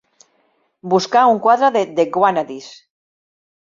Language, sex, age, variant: Catalan, female, 50-59, Central